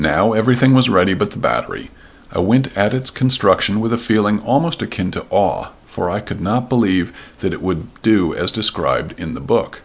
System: none